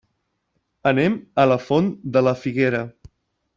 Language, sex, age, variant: Catalan, male, 19-29, Central